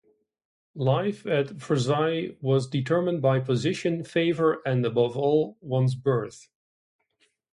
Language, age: English, 40-49